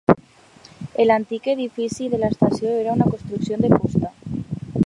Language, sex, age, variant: Catalan, female, under 19, Alacantí